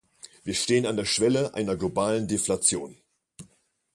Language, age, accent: German, 40-49, Deutschland Deutsch